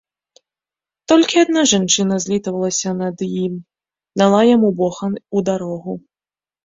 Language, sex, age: Belarusian, female, 19-29